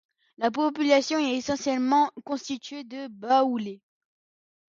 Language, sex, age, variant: French, male, 40-49, Français de métropole